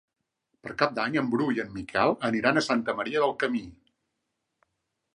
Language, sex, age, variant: Catalan, male, 40-49, Central